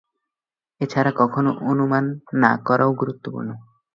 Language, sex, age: Bengali, male, under 19